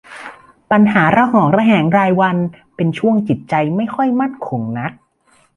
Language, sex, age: Thai, male, 19-29